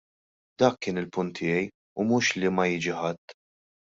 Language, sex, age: Maltese, male, 19-29